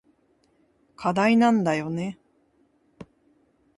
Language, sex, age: Japanese, female, 40-49